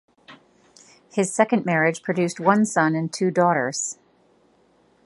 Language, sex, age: English, female, 40-49